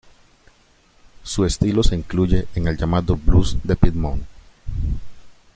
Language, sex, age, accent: Spanish, male, 19-29, América central